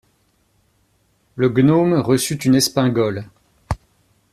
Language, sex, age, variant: French, male, 40-49, Français de métropole